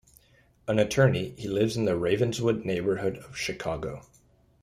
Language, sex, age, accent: English, male, 19-29, Canadian English